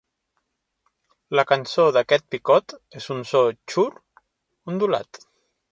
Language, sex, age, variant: Catalan, male, 30-39, Central